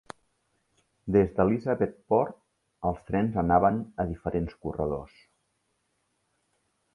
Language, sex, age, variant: Catalan, male, 60-69, Central